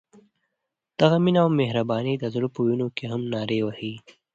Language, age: Pashto, under 19